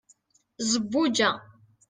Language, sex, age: Kabyle, female, 40-49